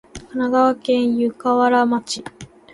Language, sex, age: Japanese, female, 19-29